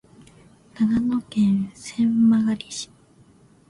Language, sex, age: Japanese, female, under 19